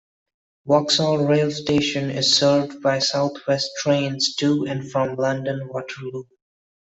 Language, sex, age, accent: English, male, 19-29, India and South Asia (India, Pakistan, Sri Lanka)